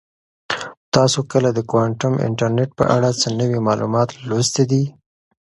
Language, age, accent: Pashto, 30-39, پکتیا ولایت، احمدزی